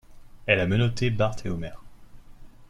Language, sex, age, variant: French, male, 19-29, Français de métropole